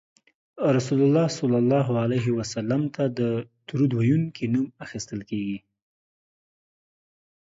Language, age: Pashto, 19-29